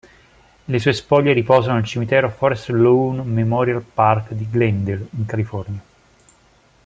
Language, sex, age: Italian, male, 40-49